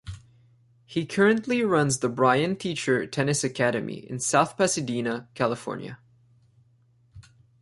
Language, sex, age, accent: English, male, 19-29, Canadian English